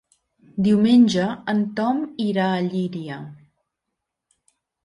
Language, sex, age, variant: Catalan, female, 50-59, Central